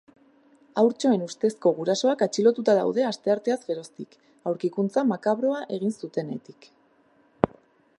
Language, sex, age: Basque, female, 19-29